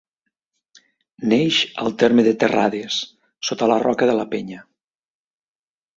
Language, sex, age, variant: Catalan, male, 50-59, Nord-Occidental